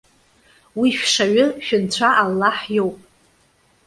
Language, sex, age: Abkhazian, female, 30-39